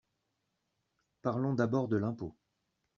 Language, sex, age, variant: French, male, 40-49, Français de métropole